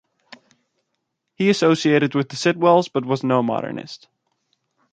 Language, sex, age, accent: English, male, under 19, United States English